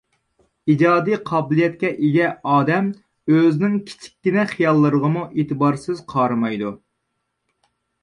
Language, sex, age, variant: Uyghur, male, 80-89, ئۇيغۇر تىلى